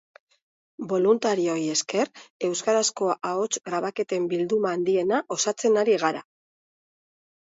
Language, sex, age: Basque, female, 50-59